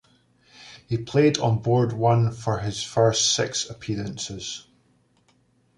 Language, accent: English, Scottish English